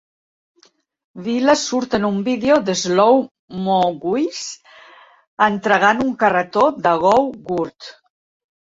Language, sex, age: Catalan, female, 60-69